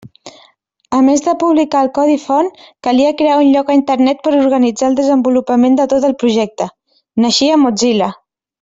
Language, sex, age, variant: Catalan, female, 19-29, Central